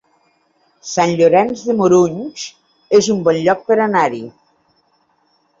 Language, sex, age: Catalan, female, 60-69